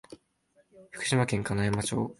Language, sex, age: Japanese, male, 19-29